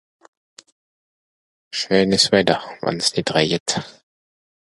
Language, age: Swiss German, 40-49